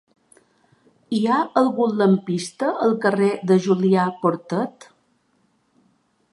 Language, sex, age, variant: Catalan, female, 50-59, Balear